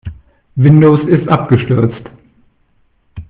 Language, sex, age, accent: German, male, 50-59, Deutschland Deutsch